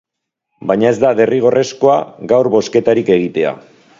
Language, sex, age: Basque, male, 40-49